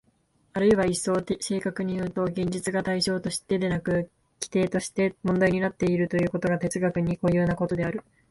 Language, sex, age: Japanese, female, 19-29